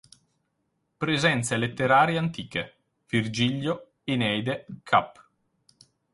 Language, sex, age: Italian, male, 30-39